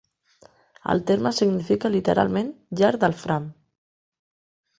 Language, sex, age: Catalan, female, 40-49